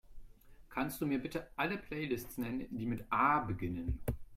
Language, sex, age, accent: German, male, 30-39, Deutschland Deutsch